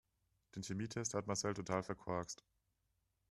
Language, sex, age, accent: German, male, 19-29, Deutschland Deutsch